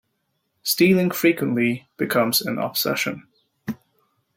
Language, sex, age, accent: English, male, 30-39, United States English